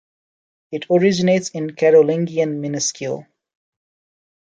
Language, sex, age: English, male, 30-39